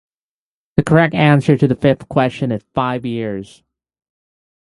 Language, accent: English, United States English